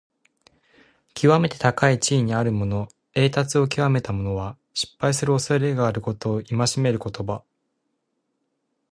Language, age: Japanese, 19-29